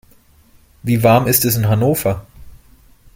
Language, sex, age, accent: German, male, 30-39, Deutschland Deutsch